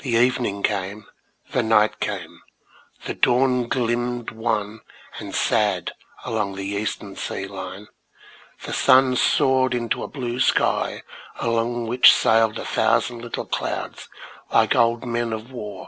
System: none